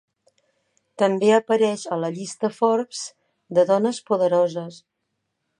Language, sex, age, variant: Catalan, female, 50-59, Balear